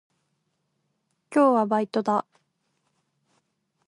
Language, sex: Japanese, female